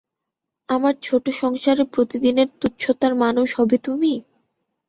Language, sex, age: Bengali, female, 19-29